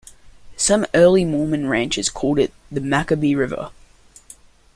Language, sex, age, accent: English, male, under 19, Australian English